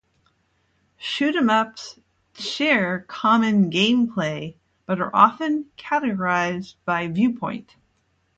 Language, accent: English, United States English